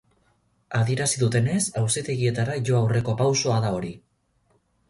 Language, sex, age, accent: Basque, male, 19-29, Mendebalekoa (Araba, Bizkaia, Gipuzkoako mendebaleko herri batzuk)